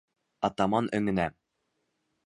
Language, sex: Bashkir, male